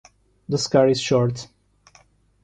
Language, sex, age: English, male, 30-39